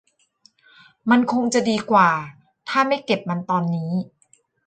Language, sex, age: Thai, female, 40-49